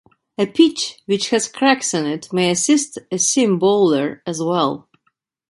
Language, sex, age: English, female, 50-59